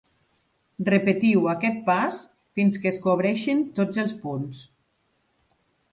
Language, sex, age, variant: Catalan, female, 40-49, Central